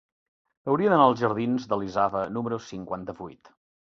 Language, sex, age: Catalan, male, 40-49